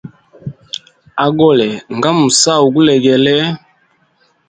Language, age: Hemba, 19-29